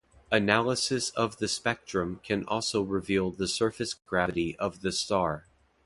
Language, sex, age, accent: English, male, 30-39, United States English